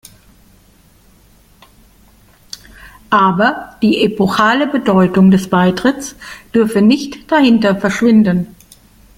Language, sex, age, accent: German, female, 50-59, Deutschland Deutsch